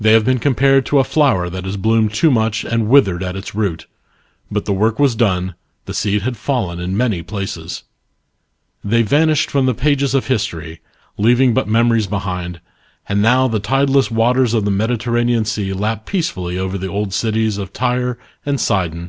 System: none